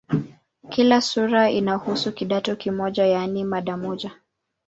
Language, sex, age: Swahili, male, 19-29